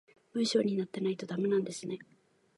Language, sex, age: Japanese, female, 19-29